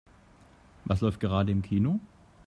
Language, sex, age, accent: German, male, 30-39, Deutschland Deutsch